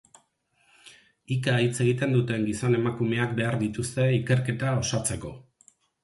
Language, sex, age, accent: Basque, male, 50-59, Erdialdekoa edo Nafarra (Gipuzkoa, Nafarroa)